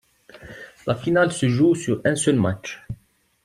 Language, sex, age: French, male, 19-29